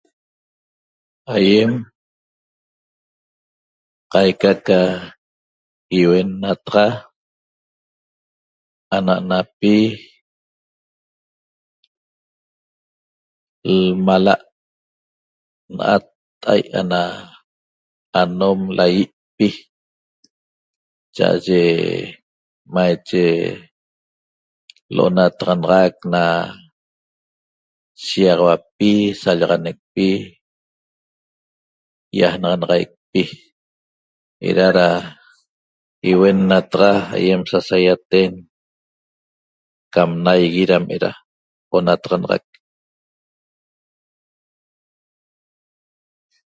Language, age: Toba, 60-69